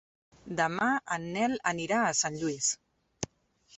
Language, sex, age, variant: Catalan, female, 40-49, Central